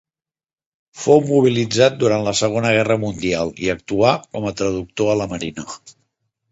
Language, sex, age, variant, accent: Catalan, male, 40-49, Central, central